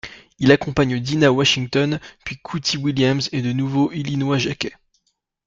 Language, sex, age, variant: French, male, 19-29, Français de métropole